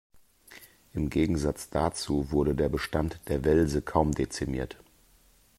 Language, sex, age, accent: German, male, 40-49, Deutschland Deutsch